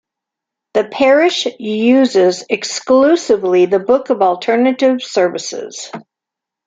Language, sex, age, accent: English, female, 50-59, United States English